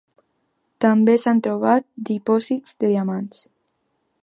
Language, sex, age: Catalan, female, under 19